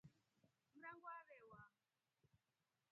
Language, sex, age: Rombo, female, 30-39